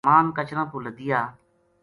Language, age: Gujari, 40-49